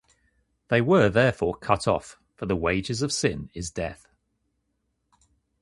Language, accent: English, England English